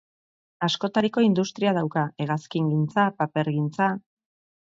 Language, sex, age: Basque, female, 40-49